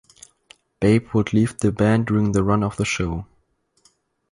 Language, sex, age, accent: English, male, under 19, German English